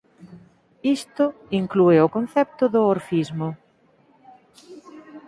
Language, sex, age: Galician, female, 50-59